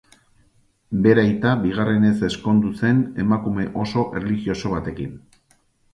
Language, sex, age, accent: Basque, male, 40-49, Erdialdekoa edo Nafarra (Gipuzkoa, Nafarroa)